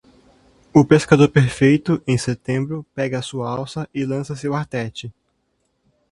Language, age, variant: Portuguese, 19-29, Portuguese (Brasil)